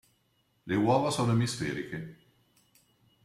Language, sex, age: Italian, male, 60-69